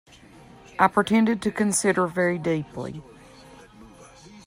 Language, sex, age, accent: English, female, 50-59, United States English